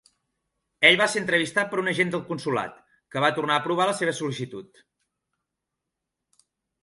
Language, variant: Catalan, Nord-Occidental